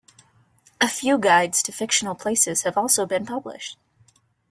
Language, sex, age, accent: English, female, under 19, United States English